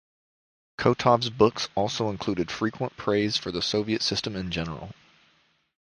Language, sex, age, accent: English, male, 19-29, United States English